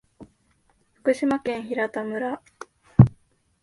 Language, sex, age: Japanese, female, 19-29